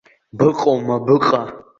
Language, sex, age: Abkhazian, male, under 19